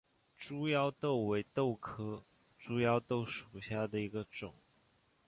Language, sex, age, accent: Chinese, male, 19-29, 出生地：江西省